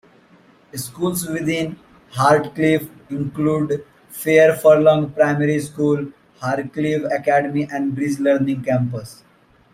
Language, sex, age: English, male, 19-29